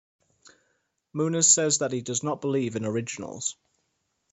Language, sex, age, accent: English, male, 19-29, England English